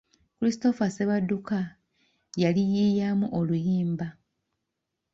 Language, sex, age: Ganda, female, 19-29